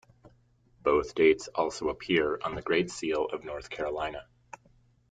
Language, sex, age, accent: English, male, 30-39, Canadian English